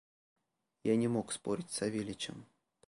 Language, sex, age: Russian, male, 30-39